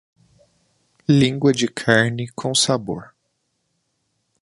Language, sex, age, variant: Portuguese, male, 30-39, Portuguese (Brasil)